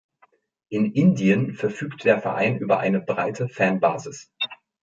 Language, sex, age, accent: German, male, 40-49, Deutschland Deutsch